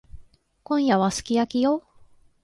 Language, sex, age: Japanese, female, 19-29